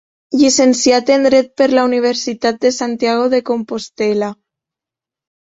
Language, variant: Catalan, Septentrional